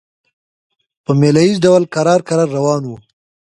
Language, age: Pashto, 19-29